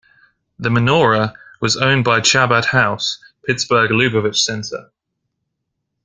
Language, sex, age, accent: English, male, 19-29, England English